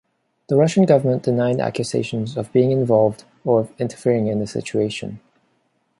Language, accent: English, Hong Kong English